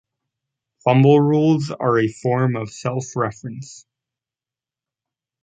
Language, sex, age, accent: English, male, under 19, United States English